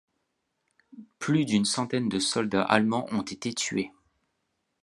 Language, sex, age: French, male, 30-39